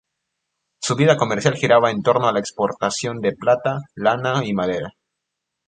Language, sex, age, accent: Spanish, male, under 19, Andino-Pacífico: Colombia, Perú, Ecuador, oeste de Bolivia y Venezuela andina